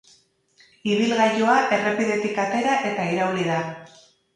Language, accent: Basque, Mendebalekoa (Araba, Bizkaia, Gipuzkoako mendebaleko herri batzuk)